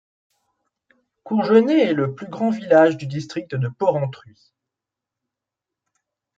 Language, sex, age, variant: French, male, 19-29, Français de métropole